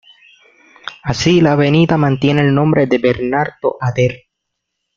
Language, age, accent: Spanish, 90+, Caribe: Cuba, Venezuela, Puerto Rico, República Dominicana, Panamá, Colombia caribeña, México caribeño, Costa del golfo de México